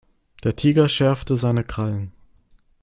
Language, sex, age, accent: German, male, 19-29, Deutschland Deutsch